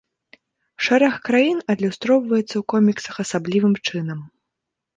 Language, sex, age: Belarusian, female, 19-29